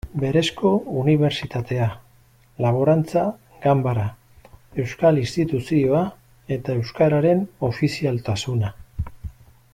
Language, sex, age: Basque, male, 60-69